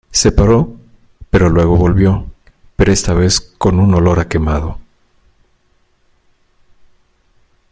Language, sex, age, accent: Spanish, male, 40-49, México